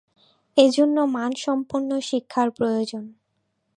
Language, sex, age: Bengali, female, 19-29